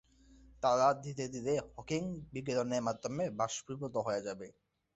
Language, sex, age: Bengali, male, 19-29